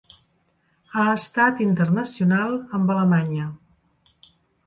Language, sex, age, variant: Catalan, female, 50-59, Central